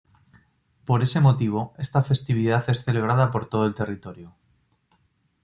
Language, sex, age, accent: Spanish, male, 40-49, España: Norte peninsular (Asturias, Castilla y León, Cantabria, País Vasco, Navarra, Aragón, La Rioja, Guadalajara, Cuenca)